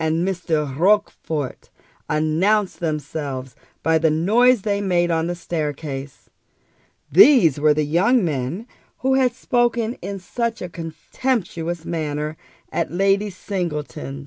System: none